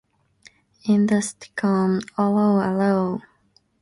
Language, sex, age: English, female, under 19